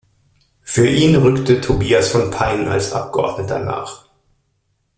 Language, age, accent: German, 30-39, Deutschland Deutsch